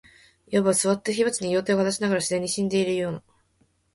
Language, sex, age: Japanese, female, 19-29